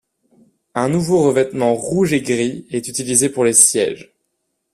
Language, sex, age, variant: French, male, 19-29, Français de métropole